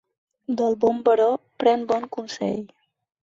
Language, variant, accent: Catalan, Balear, menorquí